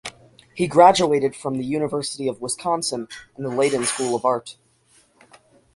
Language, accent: English, United States English